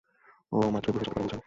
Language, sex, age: Bengali, male, 19-29